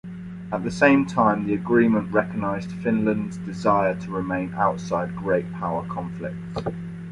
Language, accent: English, England English